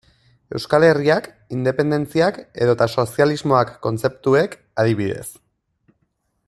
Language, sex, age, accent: Basque, male, 30-39, Erdialdekoa edo Nafarra (Gipuzkoa, Nafarroa)